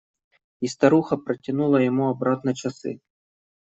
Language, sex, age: Russian, male, 19-29